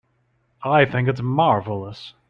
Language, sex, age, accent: English, male, 30-39, United States English